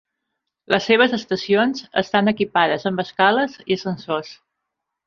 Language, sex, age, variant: Catalan, female, 40-49, Central